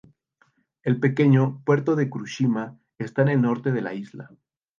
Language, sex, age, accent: Spanish, male, 19-29, México